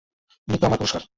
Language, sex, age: Bengali, male, 19-29